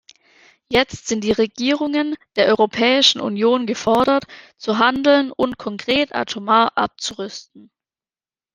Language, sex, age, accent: German, female, 19-29, Deutschland Deutsch